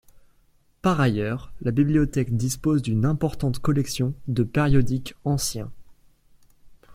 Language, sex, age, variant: French, male, under 19, Français de métropole